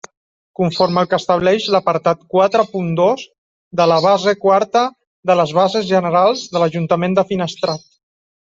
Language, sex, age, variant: Catalan, male, 30-39, Central